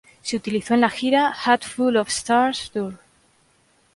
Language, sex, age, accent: Spanish, female, 30-39, España: Centro-Sur peninsular (Madrid, Toledo, Castilla-La Mancha)